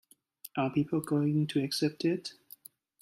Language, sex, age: English, male, 40-49